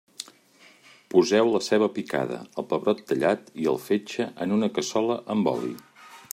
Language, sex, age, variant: Catalan, male, 50-59, Central